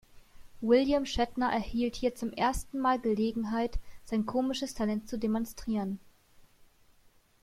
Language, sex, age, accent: German, female, 19-29, Deutschland Deutsch